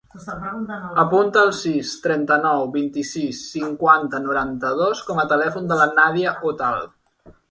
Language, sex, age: Catalan, male, 40-49